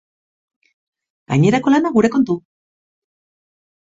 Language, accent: Basque, Erdialdekoa edo Nafarra (Gipuzkoa, Nafarroa)